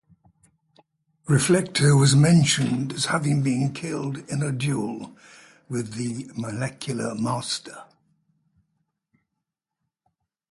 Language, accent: English, England English